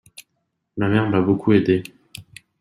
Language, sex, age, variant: French, male, 30-39, Français de métropole